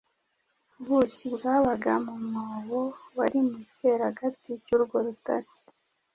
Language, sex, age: Kinyarwanda, female, 30-39